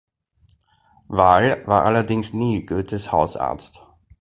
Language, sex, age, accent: German, male, 40-49, Österreichisches Deutsch